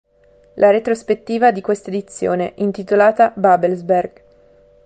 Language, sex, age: Italian, female, 19-29